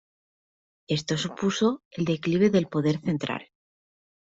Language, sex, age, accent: Spanish, female, 19-29, España: Sur peninsular (Andalucia, Extremadura, Murcia)